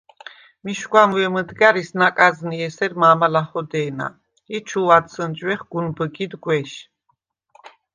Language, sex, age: Svan, female, 50-59